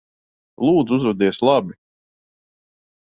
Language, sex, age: Latvian, male, 40-49